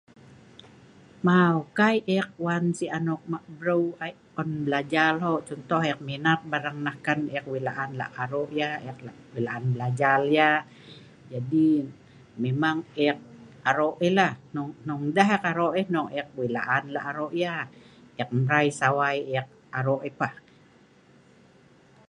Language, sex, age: Sa'ban, female, 50-59